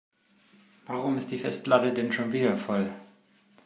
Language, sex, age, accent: German, male, 30-39, Deutschland Deutsch